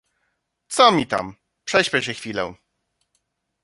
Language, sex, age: Polish, male, 40-49